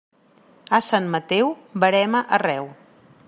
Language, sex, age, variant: Catalan, female, 40-49, Central